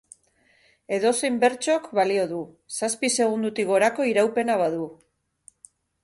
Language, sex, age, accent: Basque, female, 40-49, Mendebalekoa (Araba, Bizkaia, Gipuzkoako mendebaleko herri batzuk)